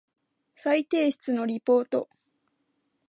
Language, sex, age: Japanese, female, under 19